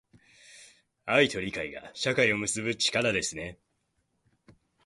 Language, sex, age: Japanese, male, under 19